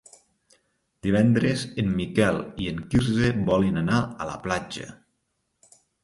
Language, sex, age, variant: Catalan, male, 40-49, Nord-Occidental